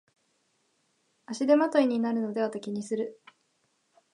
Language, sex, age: Japanese, female, 19-29